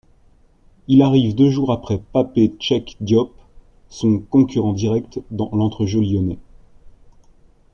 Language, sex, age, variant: French, male, 40-49, Français de métropole